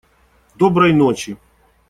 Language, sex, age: Russian, male, 40-49